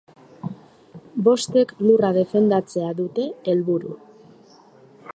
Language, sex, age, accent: Basque, female, 30-39, Mendebalekoa (Araba, Bizkaia, Gipuzkoako mendebaleko herri batzuk)